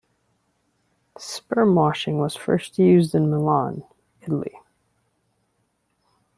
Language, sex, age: English, female, 30-39